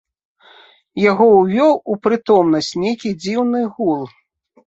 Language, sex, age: Belarusian, female, 40-49